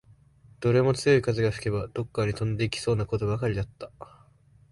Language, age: Japanese, 19-29